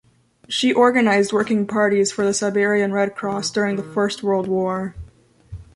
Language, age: English, 19-29